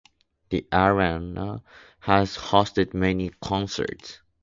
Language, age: English, 19-29